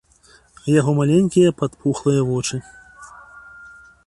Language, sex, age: Belarusian, male, 40-49